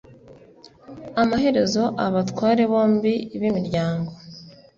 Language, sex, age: Kinyarwanda, female, 19-29